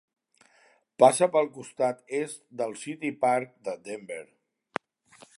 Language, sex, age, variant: Catalan, male, 30-39, Central